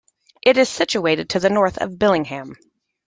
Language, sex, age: English, female, 40-49